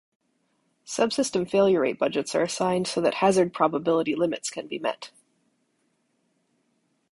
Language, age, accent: English, 30-39, United States English